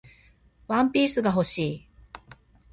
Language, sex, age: Japanese, female, 50-59